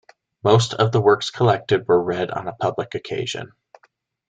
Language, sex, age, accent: English, male, 19-29, United States English